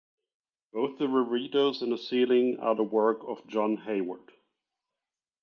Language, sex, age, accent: English, male, 40-49, German